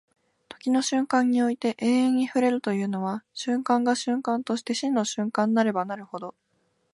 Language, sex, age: Japanese, female, 19-29